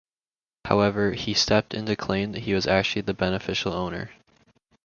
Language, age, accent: English, under 19, United States English